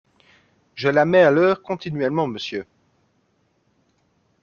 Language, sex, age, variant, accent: French, male, 30-39, Français d'Europe, Français de Belgique